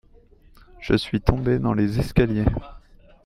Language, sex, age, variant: French, male, 19-29, Français de métropole